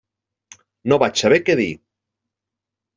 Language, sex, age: Catalan, male, 40-49